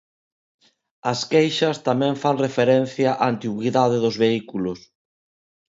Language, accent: Galician, Neofalante